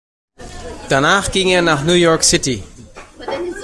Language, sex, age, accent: German, male, 30-39, Deutschland Deutsch